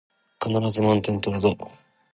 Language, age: Japanese, 19-29